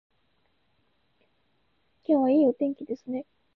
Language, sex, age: Japanese, female, 19-29